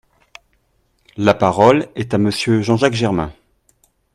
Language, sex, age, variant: French, male, 30-39, Français de métropole